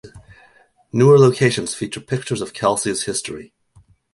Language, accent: English, United States English